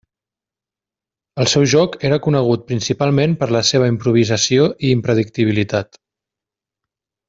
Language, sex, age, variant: Catalan, female, 30-39, Central